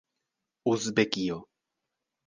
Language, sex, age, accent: Esperanto, male, under 19, Internacia